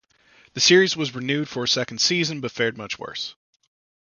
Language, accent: English, United States English